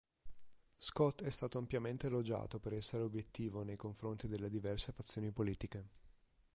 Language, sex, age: Italian, male, 30-39